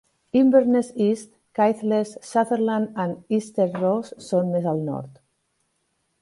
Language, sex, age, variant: Catalan, female, 40-49, Central